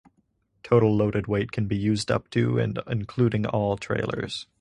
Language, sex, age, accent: English, male, under 19, United States English